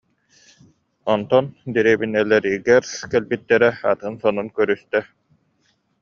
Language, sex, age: Yakut, male, 30-39